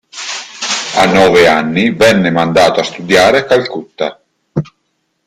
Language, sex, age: Italian, male, 40-49